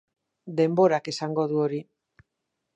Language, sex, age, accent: Basque, female, 60-69, Mendebalekoa (Araba, Bizkaia, Gipuzkoako mendebaleko herri batzuk)